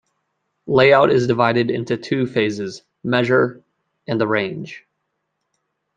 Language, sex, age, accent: English, male, 30-39, United States English